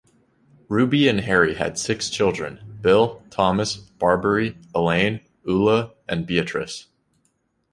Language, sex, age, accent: English, male, 19-29, United States English